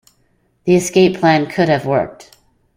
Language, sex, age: English, female, 50-59